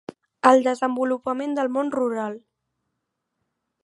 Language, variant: Catalan, Central